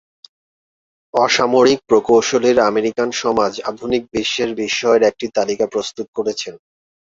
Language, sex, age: Bengali, male, 30-39